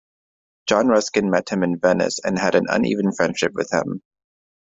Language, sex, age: English, male, 19-29